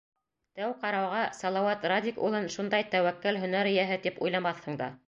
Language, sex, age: Bashkir, female, 40-49